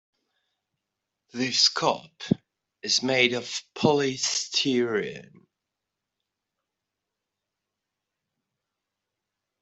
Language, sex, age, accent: English, male, 30-39, England English